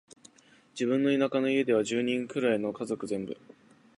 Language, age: Japanese, under 19